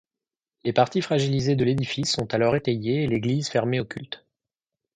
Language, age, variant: French, 19-29, Français de métropole